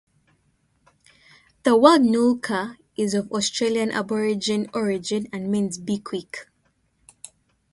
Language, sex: English, female